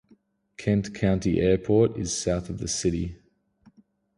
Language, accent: English, Australian English